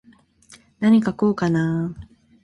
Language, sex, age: Japanese, female, 19-29